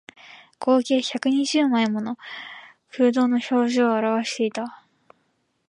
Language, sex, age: Japanese, female, 19-29